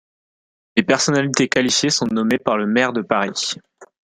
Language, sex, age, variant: French, male, under 19, Français de métropole